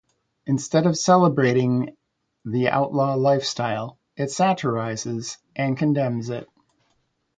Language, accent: English, United States English